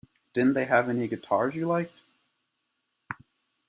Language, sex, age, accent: English, male, 19-29, United States English